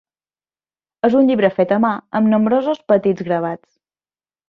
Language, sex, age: Catalan, female, 30-39